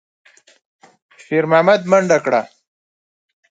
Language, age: Pashto, 30-39